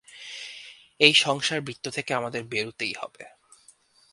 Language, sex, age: Bengali, male, 19-29